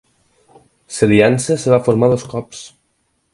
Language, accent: Catalan, mallorquí